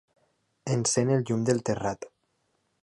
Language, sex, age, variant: Catalan, male, 19-29, Nord-Occidental